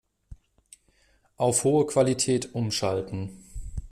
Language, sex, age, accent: German, male, 19-29, Deutschland Deutsch